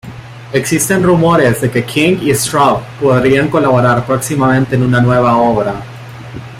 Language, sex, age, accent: Spanish, male, 19-29, América central